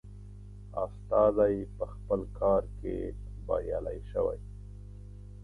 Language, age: Pashto, 40-49